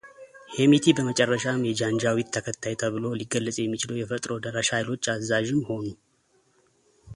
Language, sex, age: Amharic, male, 30-39